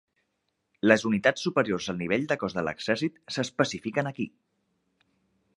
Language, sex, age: Catalan, male, 30-39